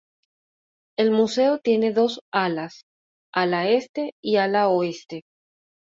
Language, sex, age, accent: Spanish, female, 30-39, Caribe: Cuba, Venezuela, Puerto Rico, República Dominicana, Panamá, Colombia caribeña, México caribeño, Costa del golfo de México